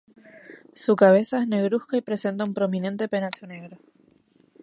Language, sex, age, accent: Spanish, female, 19-29, España: Islas Canarias